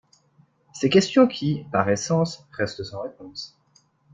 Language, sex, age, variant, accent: French, male, 19-29, Français d'Europe, Français de Suisse